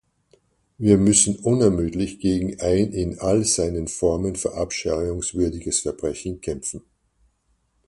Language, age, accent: German, 70-79, Österreichisches Deutsch